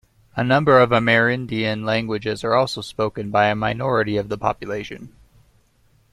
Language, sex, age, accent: English, male, 19-29, United States English